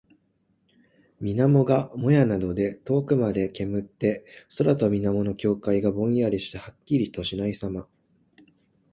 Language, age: Japanese, 19-29